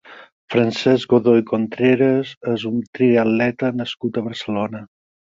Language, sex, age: Catalan, male, 50-59